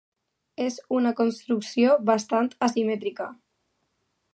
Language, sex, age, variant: Catalan, female, under 19, Alacantí